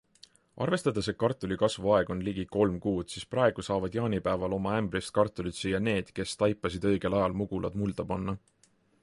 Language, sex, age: Estonian, male, 19-29